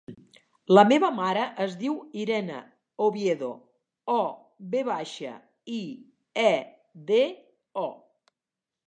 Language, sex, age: Catalan, female, 60-69